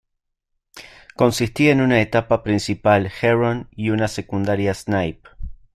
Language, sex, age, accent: Spanish, male, 30-39, Rioplatense: Argentina, Uruguay, este de Bolivia, Paraguay